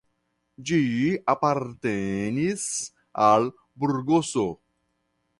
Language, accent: Esperanto, Internacia